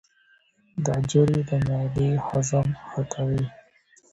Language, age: Pashto, 19-29